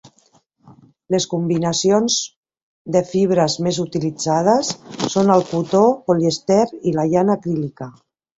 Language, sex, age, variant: Catalan, female, 40-49, Central